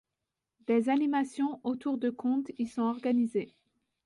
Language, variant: French, Français de métropole